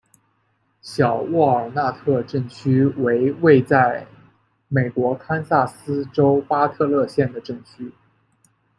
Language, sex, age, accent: Chinese, male, 19-29, 出生地：江苏省